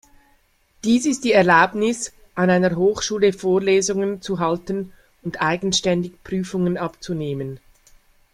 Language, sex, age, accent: German, female, 50-59, Schweizerdeutsch